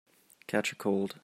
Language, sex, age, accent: English, male, 19-29, United States English